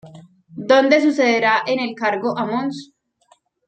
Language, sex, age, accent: Spanish, female, 30-39, Andino-Pacífico: Colombia, Perú, Ecuador, oeste de Bolivia y Venezuela andina